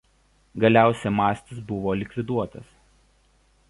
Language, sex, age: Lithuanian, male, 30-39